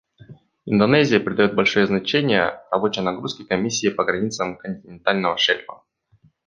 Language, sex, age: Russian, male, 19-29